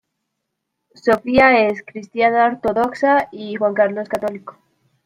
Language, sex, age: Spanish, female, 19-29